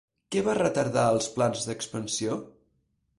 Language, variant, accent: Catalan, Central, central